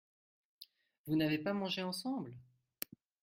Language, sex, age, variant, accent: French, male, 19-29, Français d'Europe, Français de Belgique